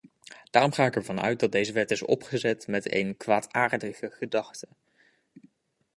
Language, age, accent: Dutch, 19-29, Nederlands Nederlands